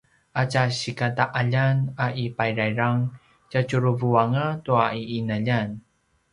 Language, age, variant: Paiwan, 30-39, pinayuanan a kinaikacedasan (東排灣語)